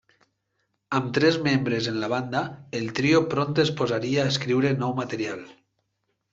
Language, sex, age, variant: Catalan, male, 30-39, Septentrional